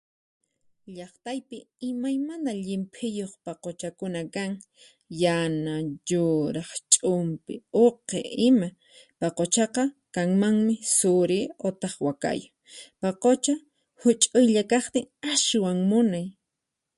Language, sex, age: Puno Quechua, female, 19-29